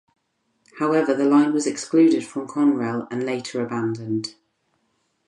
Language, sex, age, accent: English, female, 30-39, England English